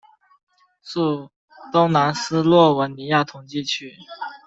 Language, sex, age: Chinese, male, 19-29